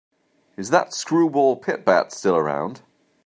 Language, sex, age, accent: English, male, 30-39, England English